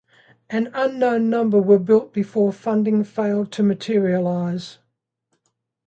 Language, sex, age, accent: English, female, 70-79, Australian English